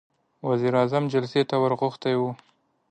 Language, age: Pashto, 19-29